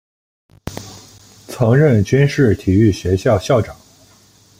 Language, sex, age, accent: Chinese, male, 19-29, 出生地：河南省